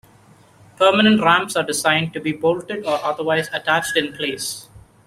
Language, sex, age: English, male, 19-29